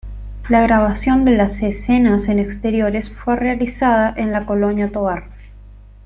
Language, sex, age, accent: Spanish, female, 19-29, Rioplatense: Argentina, Uruguay, este de Bolivia, Paraguay